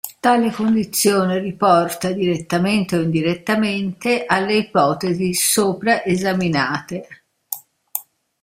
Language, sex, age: Italian, female, 60-69